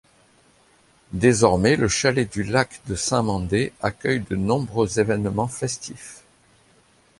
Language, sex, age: French, male, 50-59